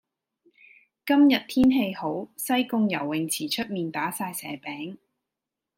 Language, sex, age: Cantonese, female, 19-29